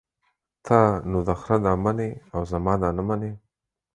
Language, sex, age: Pashto, male, 40-49